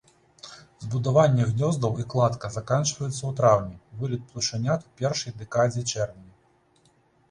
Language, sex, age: Belarusian, male, 40-49